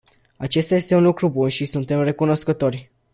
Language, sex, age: Romanian, male, under 19